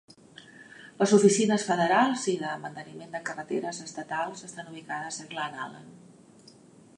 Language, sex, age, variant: Catalan, female, 50-59, Central